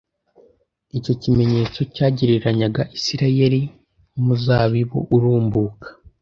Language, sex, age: Kinyarwanda, male, under 19